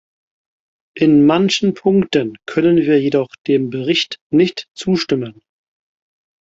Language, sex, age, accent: German, male, 30-39, Deutschland Deutsch